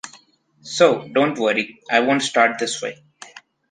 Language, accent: English, India and South Asia (India, Pakistan, Sri Lanka)